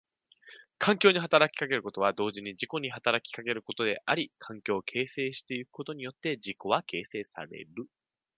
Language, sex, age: Japanese, male, 19-29